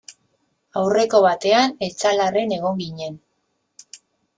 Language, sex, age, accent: Basque, female, 30-39, Mendebalekoa (Araba, Bizkaia, Gipuzkoako mendebaleko herri batzuk)